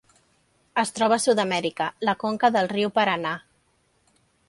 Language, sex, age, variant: Catalan, female, 40-49, Central